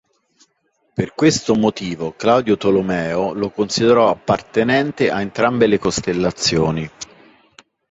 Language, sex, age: Italian, male, 40-49